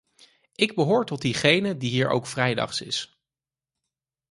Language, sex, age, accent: Dutch, male, 30-39, Nederlands Nederlands